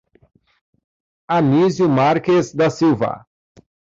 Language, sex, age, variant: Portuguese, male, 30-39, Portuguese (Brasil)